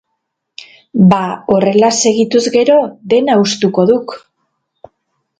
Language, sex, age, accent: Basque, female, 50-59, Mendebalekoa (Araba, Bizkaia, Gipuzkoako mendebaleko herri batzuk)